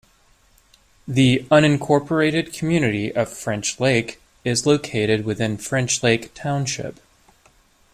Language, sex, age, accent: English, male, 30-39, United States English